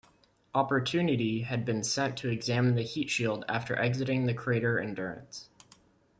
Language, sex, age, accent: English, male, 19-29, United States English